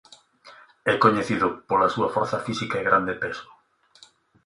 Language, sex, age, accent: Galician, male, 30-39, Normativo (estándar)